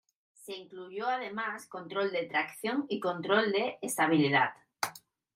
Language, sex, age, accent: Spanish, female, 30-39, España: Centro-Sur peninsular (Madrid, Toledo, Castilla-La Mancha)